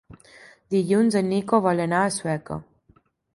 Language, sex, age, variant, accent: Catalan, female, 19-29, Balear, mallorquí